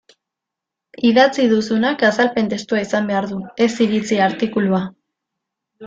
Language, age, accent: Basque, 19-29, Erdialdekoa edo Nafarra (Gipuzkoa, Nafarroa)